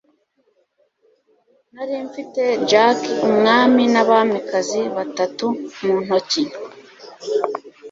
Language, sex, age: Kinyarwanda, female, 30-39